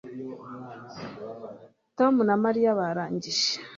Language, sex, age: Kinyarwanda, female, 30-39